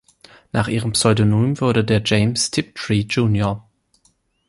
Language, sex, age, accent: German, male, 19-29, Deutschland Deutsch